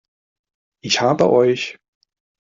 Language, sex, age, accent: German, male, 30-39, Deutschland Deutsch